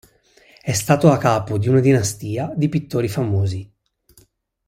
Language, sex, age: Italian, male, 19-29